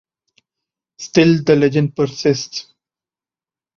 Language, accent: English, India and South Asia (India, Pakistan, Sri Lanka)